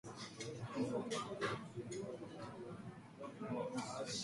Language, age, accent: Chinese, 19-29, 出生地：北京市